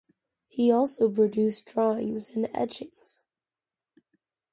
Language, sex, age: English, female, under 19